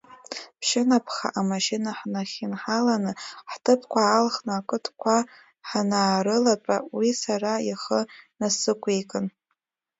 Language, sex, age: Abkhazian, female, under 19